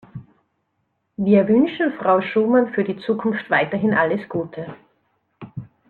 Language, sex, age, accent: German, female, 50-59, Österreichisches Deutsch